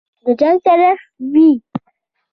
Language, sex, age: Pashto, female, under 19